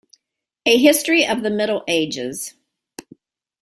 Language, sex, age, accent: English, female, 60-69, United States English